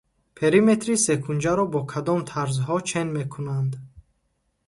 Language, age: Tajik, 19-29